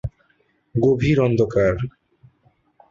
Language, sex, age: Bengali, male, 19-29